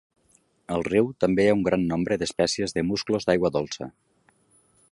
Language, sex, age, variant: Catalan, male, 40-49, Nord-Occidental